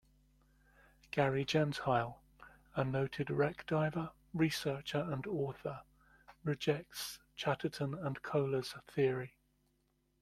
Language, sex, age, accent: English, male, 50-59, England English